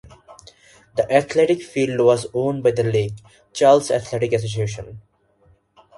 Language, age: English, 19-29